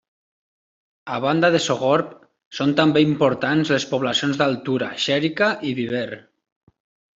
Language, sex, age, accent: Catalan, male, 30-39, valencià